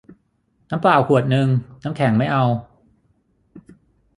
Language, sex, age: Thai, male, 40-49